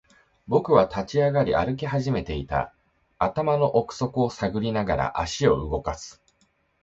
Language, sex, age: Japanese, male, 19-29